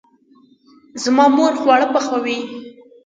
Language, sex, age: Pashto, female, under 19